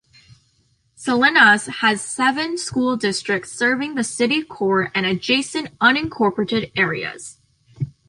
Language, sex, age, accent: English, female, under 19, United States English